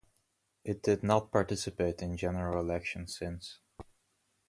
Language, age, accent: English, 19-29, United States English